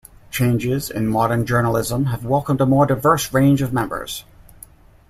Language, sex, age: English, male, 40-49